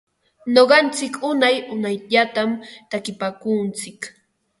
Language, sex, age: Ambo-Pasco Quechua, female, 30-39